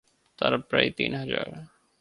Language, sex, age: Bengali, male, 19-29